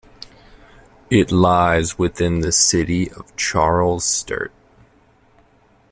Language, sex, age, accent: English, male, 19-29, United States English